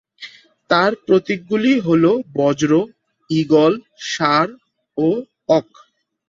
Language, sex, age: Bengali, male, 19-29